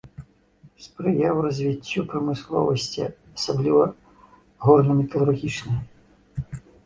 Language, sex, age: Belarusian, male, 50-59